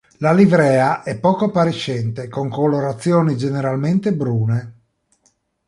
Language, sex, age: Italian, male, 40-49